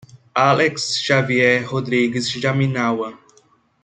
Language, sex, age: Portuguese, male, 30-39